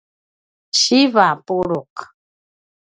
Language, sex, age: Paiwan, female, 50-59